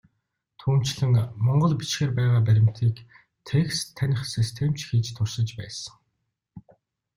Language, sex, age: Mongolian, male, 30-39